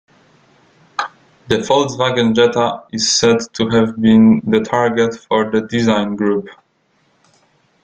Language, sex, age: English, male, 19-29